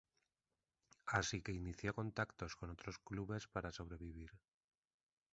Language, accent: Spanish, España: Norte peninsular (Asturias, Castilla y León, Cantabria, País Vasco, Navarra, Aragón, La Rioja, Guadalajara, Cuenca)